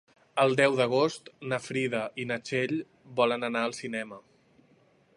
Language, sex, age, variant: Catalan, male, 19-29, Central